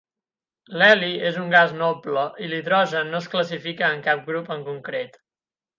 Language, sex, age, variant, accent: Catalan, male, 19-29, Central, central